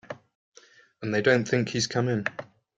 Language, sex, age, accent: English, male, 30-39, England English